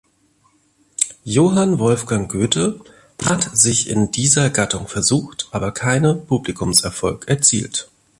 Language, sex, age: German, male, 40-49